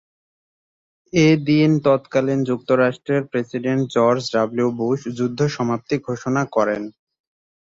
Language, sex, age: Bengali, male, 19-29